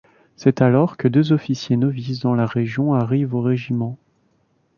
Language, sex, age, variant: French, male, 30-39, Français de métropole